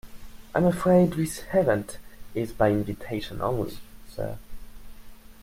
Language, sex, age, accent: English, male, 19-29, United States English